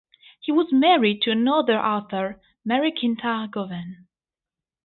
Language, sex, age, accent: English, female, 19-29, England English